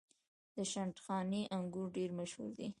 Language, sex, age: Pashto, female, 19-29